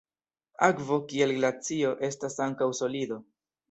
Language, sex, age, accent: Esperanto, male, 19-29, Internacia